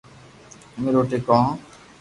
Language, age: Loarki, 40-49